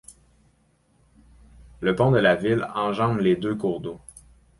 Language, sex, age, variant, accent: French, male, 30-39, Français d'Amérique du Nord, Français du Canada